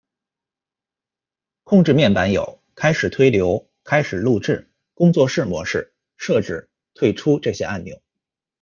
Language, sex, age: Chinese, male, 19-29